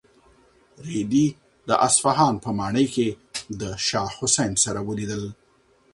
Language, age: Pashto, 40-49